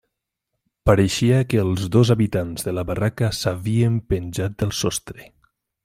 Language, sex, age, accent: Catalan, male, 19-29, valencià